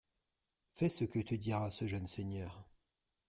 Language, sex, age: French, male, 30-39